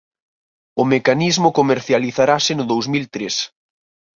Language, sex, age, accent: Galician, male, 19-29, Normativo (estándar)